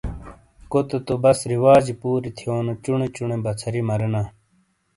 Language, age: Shina, 30-39